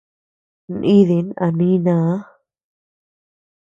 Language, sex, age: Tepeuxila Cuicatec, female, 19-29